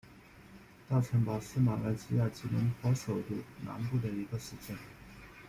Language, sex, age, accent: Chinese, male, 30-39, 出生地：湖南省